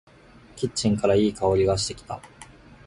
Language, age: Japanese, 19-29